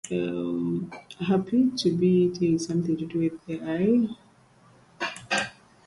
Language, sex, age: English, female, 30-39